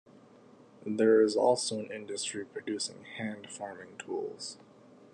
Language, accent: English, United States English